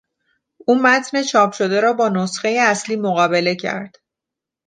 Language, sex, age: Persian, female, 30-39